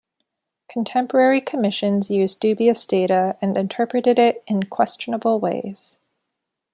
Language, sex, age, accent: English, female, 19-29, United States English